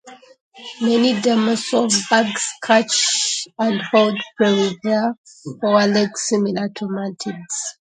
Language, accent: English, United States English